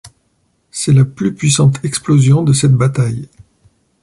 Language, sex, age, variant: French, male, 40-49, Français de métropole